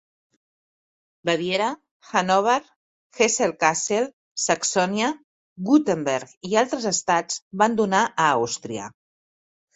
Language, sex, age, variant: Catalan, female, 50-59, Central